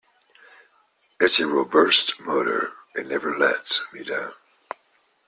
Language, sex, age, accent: English, male, 50-59, England English